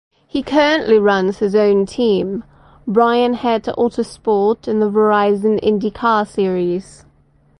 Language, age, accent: English, 30-39, United States English; England English